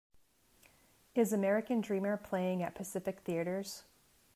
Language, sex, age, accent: English, female, 40-49, United States English